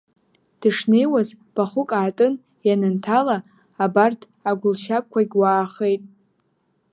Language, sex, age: Abkhazian, female, 19-29